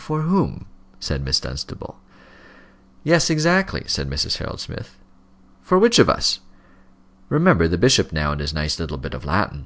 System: none